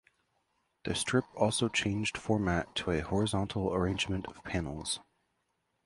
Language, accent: English, United States English